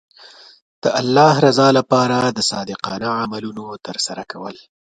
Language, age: Pashto, 30-39